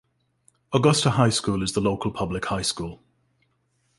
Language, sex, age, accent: English, male, 40-49, Irish English